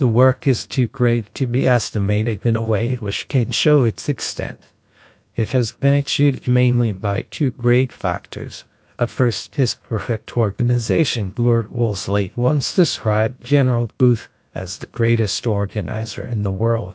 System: TTS, GlowTTS